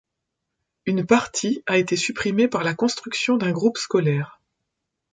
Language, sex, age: French, female, 50-59